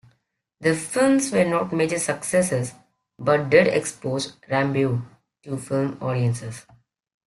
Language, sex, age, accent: English, male, under 19, England English